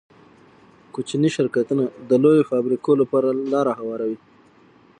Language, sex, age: Pashto, male, 19-29